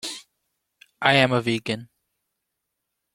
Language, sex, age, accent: English, male, 19-29, United States English